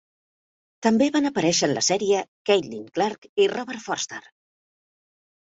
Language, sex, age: Catalan, female, 50-59